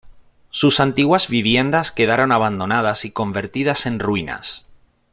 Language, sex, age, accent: Spanish, male, 30-39, España: Norte peninsular (Asturias, Castilla y León, Cantabria, País Vasco, Navarra, Aragón, La Rioja, Guadalajara, Cuenca)